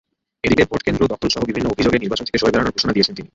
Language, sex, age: Bengali, male, 19-29